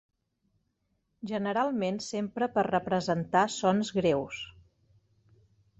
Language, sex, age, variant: Catalan, female, 40-49, Central